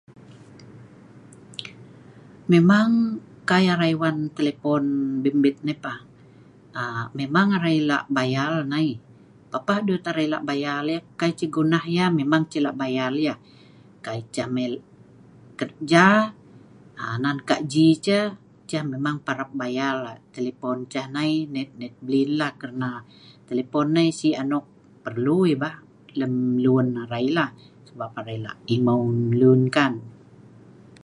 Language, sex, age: Sa'ban, female, 50-59